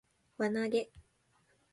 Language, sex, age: Japanese, female, 19-29